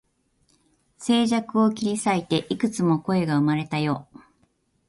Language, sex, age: Japanese, female, 50-59